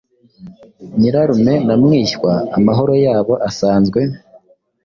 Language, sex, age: Kinyarwanda, male, 19-29